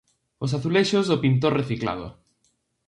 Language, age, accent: Galician, 19-29, Atlántico (seseo e gheada)